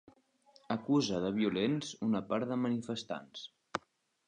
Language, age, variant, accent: Catalan, under 19, Central, central